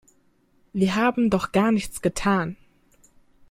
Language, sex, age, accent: German, female, 19-29, Deutschland Deutsch